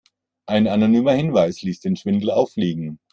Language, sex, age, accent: German, male, 50-59, Deutschland Deutsch